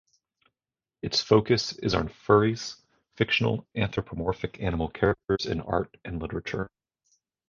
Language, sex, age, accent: English, male, 30-39, United States English